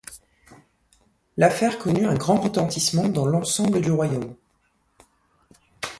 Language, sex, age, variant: French, female, 19-29, Français de métropole